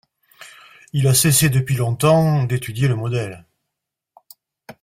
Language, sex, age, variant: French, male, 50-59, Français de métropole